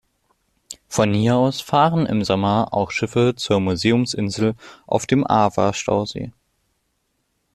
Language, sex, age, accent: German, male, under 19, Deutschland Deutsch